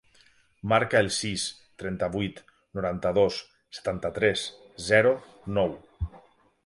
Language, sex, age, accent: Catalan, male, 40-49, valencià